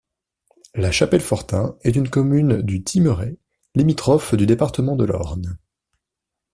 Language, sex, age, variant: French, male, 19-29, Français de métropole